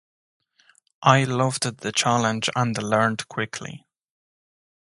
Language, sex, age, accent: English, male, 19-29, England English